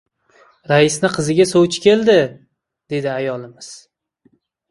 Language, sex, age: Uzbek, male, 19-29